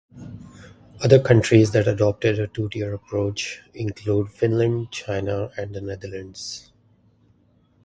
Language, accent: English, India and South Asia (India, Pakistan, Sri Lanka)